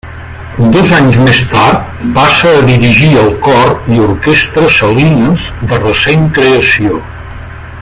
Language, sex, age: Catalan, male, 60-69